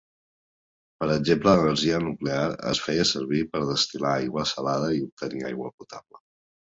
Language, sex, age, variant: Catalan, male, 40-49, Nord-Occidental